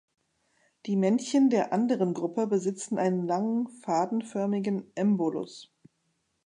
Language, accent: German, Deutschland Deutsch